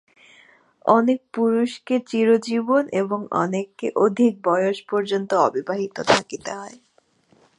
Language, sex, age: Bengali, female, 19-29